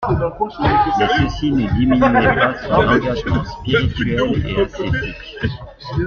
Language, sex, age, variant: French, male, 40-49, Français de métropole